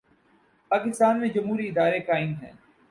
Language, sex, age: Urdu, male, 19-29